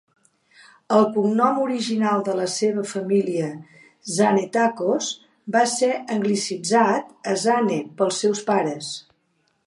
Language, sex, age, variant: Catalan, female, 70-79, Central